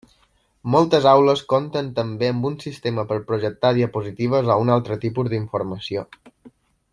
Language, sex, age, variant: Catalan, male, 19-29, Balear